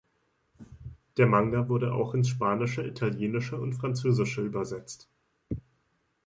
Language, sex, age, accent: German, male, 19-29, Deutschland Deutsch